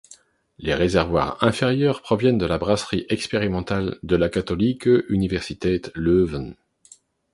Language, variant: French, Français de métropole